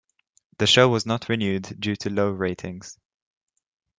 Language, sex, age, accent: English, male, under 19, England English